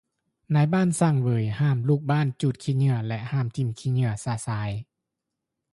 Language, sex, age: Lao, male, 30-39